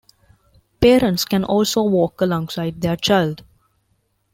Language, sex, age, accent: English, female, 19-29, India and South Asia (India, Pakistan, Sri Lanka)